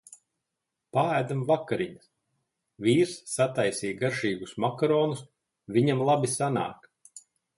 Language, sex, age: Latvian, male, 40-49